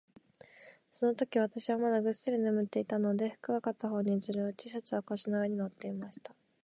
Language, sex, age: Japanese, female, 19-29